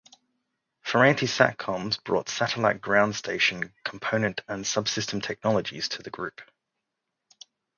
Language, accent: English, Australian English